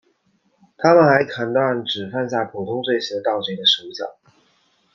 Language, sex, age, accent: Chinese, male, 19-29, 出生地：湖北省